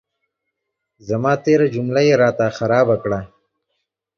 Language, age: Pashto, 30-39